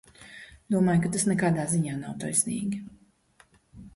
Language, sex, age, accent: Latvian, female, 40-49, bez akcenta